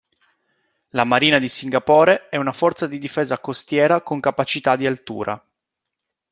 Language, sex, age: Italian, male, 30-39